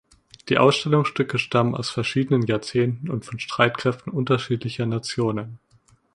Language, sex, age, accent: German, male, under 19, Deutschland Deutsch